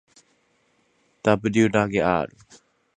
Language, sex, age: Japanese, male, 19-29